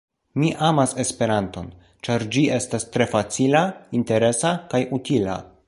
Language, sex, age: Esperanto, male, 19-29